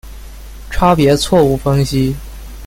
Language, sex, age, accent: Chinese, male, 19-29, 出生地：江苏省